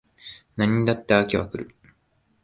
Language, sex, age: Japanese, male, 19-29